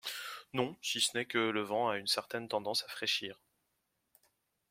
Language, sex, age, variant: French, male, 19-29, Français de métropole